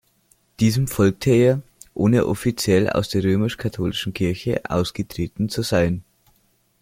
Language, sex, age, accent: German, male, 90+, Österreichisches Deutsch